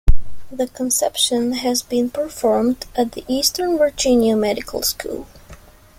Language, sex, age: English, female, 19-29